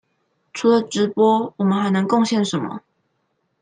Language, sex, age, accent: Chinese, female, 19-29, 出生地：臺南市